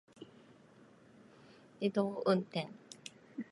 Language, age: Japanese, 30-39